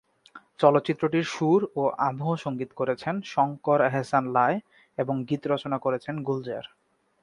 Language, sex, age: Bengali, male, 19-29